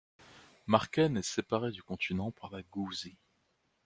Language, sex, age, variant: French, male, 19-29, Français de métropole